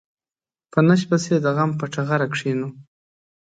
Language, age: Pashto, 19-29